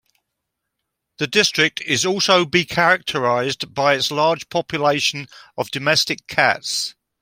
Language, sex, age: English, male, 70-79